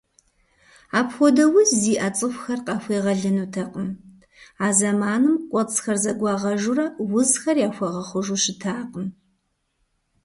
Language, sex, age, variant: Kabardian, female, 40-49, Адыгэбзэ (Къэбэрдей, Кирил, Урысей)